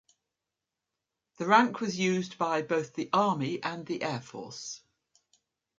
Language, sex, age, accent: English, female, 60-69, England English